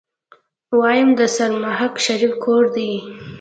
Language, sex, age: Pashto, female, under 19